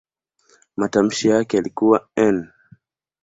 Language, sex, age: Swahili, male, 19-29